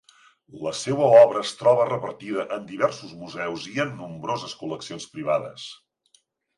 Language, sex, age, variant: Catalan, male, 60-69, Central